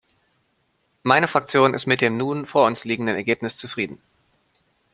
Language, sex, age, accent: German, male, 30-39, Deutschland Deutsch